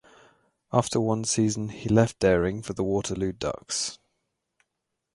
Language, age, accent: English, 19-29, England English